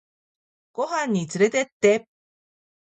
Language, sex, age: Japanese, female, 40-49